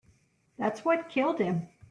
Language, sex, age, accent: English, female, 50-59, United States English